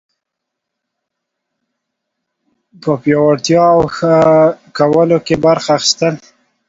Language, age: Pashto, 19-29